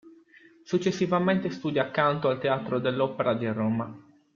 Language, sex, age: Italian, male, 19-29